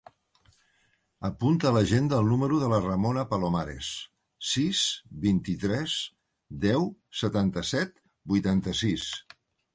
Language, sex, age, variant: Catalan, male, 70-79, Central